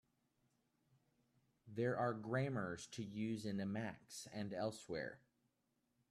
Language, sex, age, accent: English, male, 30-39, United States English